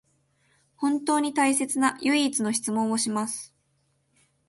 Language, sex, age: Japanese, female, 19-29